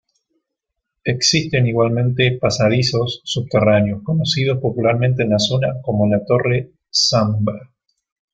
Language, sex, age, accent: Spanish, male, 30-39, Rioplatense: Argentina, Uruguay, este de Bolivia, Paraguay